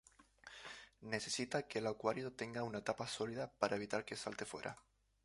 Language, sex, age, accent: Spanish, male, 19-29, España: Islas Canarias